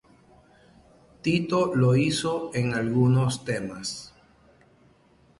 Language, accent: Spanish, Caribe: Cuba, Venezuela, Puerto Rico, República Dominicana, Panamá, Colombia caribeña, México caribeño, Costa del golfo de México